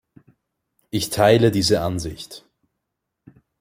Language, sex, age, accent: German, male, 19-29, Österreichisches Deutsch